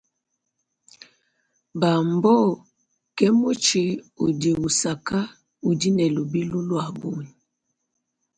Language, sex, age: Luba-Lulua, female, 30-39